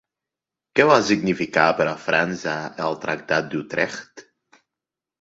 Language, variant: Catalan, Balear